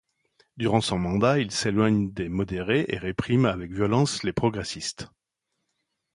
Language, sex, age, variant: French, male, 40-49, Français de métropole